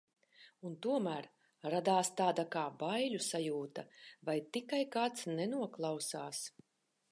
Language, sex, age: Latvian, female, 40-49